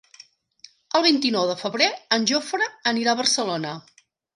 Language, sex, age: Catalan, female, 40-49